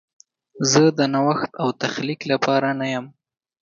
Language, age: Pashto, 19-29